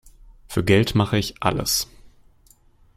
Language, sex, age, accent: German, male, 19-29, Deutschland Deutsch